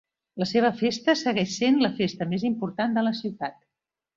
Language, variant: Catalan, Central